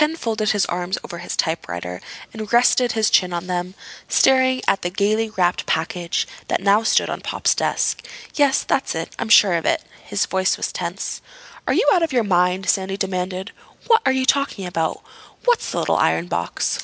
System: none